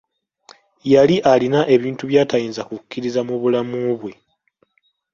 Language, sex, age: Ganda, male, 19-29